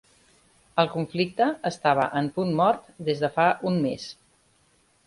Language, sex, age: Catalan, female, 40-49